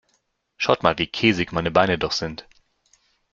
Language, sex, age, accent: German, male, 19-29, Deutschland Deutsch